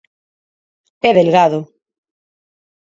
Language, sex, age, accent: Galician, female, 40-49, Neofalante